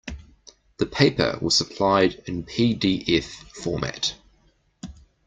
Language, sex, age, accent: English, male, 40-49, New Zealand English